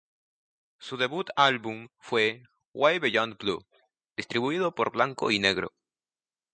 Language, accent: Spanish, Andino-Pacífico: Colombia, Perú, Ecuador, oeste de Bolivia y Venezuela andina